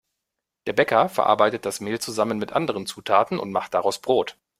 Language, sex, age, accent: German, male, 30-39, Deutschland Deutsch